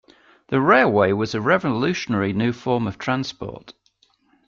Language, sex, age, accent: English, male, 50-59, England English